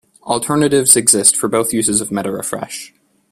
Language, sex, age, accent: English, male, under 19, United States English